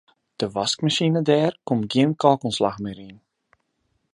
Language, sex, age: Western Frisian, male, 19-29